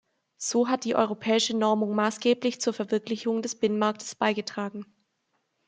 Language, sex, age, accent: German, female, 19-29, Deutschland Deutsch